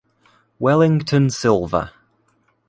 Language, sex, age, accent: English, male, 19-29, England English